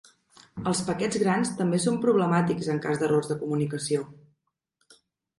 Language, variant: Catalan, Central